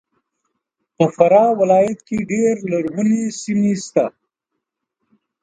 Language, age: Pashto, 50-59